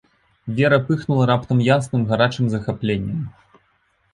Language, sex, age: Belarusian, male, 19-29